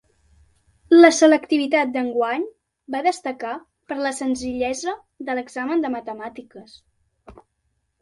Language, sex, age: Catalan, female, under 19